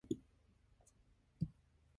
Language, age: English, under 19